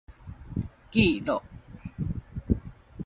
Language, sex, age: Min Nan Chinese, female, 40-49